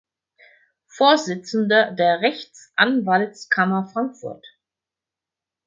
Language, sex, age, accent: German, female, 60-69, Deutschland Deutsch